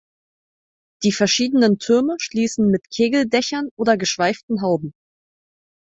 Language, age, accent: German, 19-29, Deutschland Deutsch